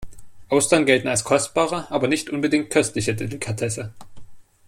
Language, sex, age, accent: German, male, 19-29, Deutschland Deutsch